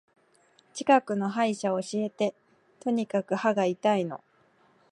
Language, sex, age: Japanese, female, 19-29